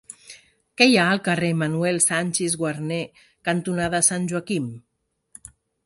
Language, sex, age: Catalan, female, 40-49